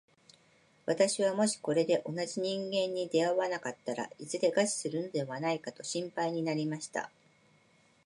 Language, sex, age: Japanese, female, 50-59